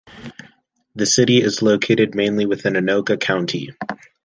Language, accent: English, United States English